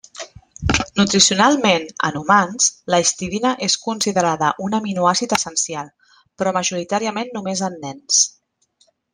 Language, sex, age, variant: Catalan, female, 40-49, Central